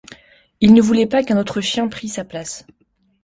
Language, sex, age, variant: French, female, 19-29, Français de métropole